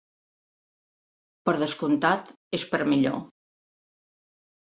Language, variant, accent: Catalan, Central, central